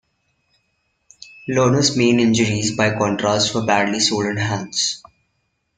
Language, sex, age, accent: English, male, 19-29, India and South Asia (India, Pakistan, Sri Lanka)